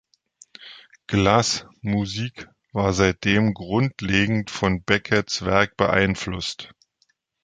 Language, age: German, 40-49